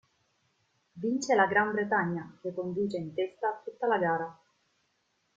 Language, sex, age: Italian, female, 19-29